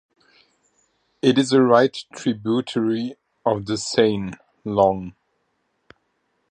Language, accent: English, Australian English